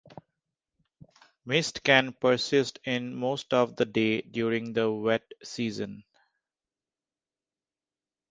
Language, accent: English, India and South Asia (India, Pakistan, Sri Lanka)